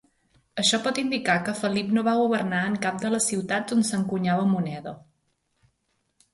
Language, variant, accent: Catalan, Central, central